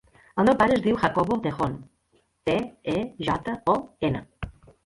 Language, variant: Catalan, Balear